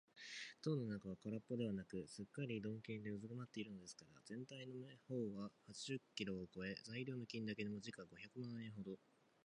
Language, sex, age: Japanese, male, 19-29